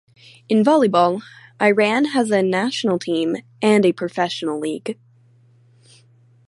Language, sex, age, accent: English, female, under 19, United States English